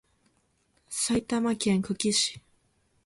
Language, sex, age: Japanese, female, 19-29